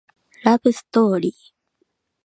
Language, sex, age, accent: Japanese, female, 19-29, 関西